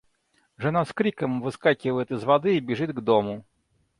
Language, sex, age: Russian, male, 30-39